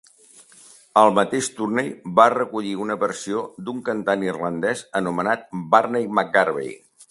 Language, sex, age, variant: Catalan, male, 60-69, Septentrional